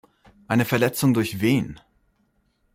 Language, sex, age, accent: German, male, 19-29, Deutschland Deutsch